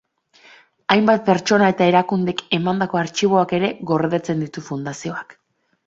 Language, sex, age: Basque, female, 19-29